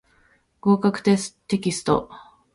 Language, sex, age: Japanese, female, 19-29